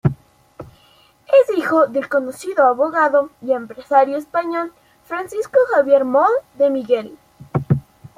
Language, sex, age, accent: Spanish, male, 19-29, Andino-Pacífico: Colombia, Perú, Ecuador, oeste de Bolivia y Venezuela andina